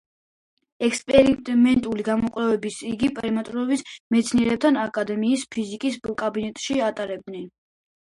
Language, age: Georgian, under 19